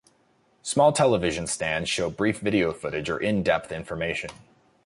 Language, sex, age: English, male, 19-29